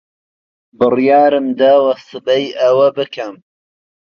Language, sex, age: Central Kurdish, male, 30-39